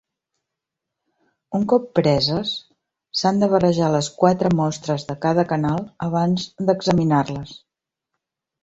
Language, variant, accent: Catalan, Central, Barceloní